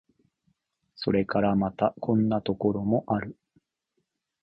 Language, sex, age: Japanese, male, 30-39